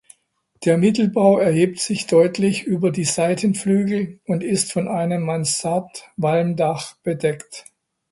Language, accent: German, Deutschland Deutsch